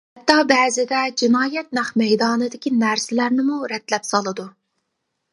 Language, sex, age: Uyghur, female, 30-39